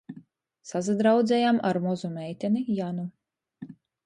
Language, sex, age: Latgalian, female, 30-39